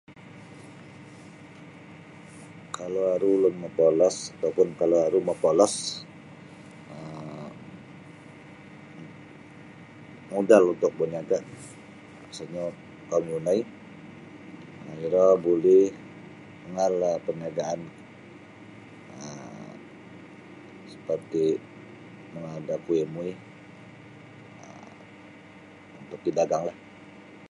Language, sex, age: Sabah Bisaya, male, 40-49